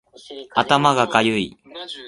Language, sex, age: Japanese, male, 19-29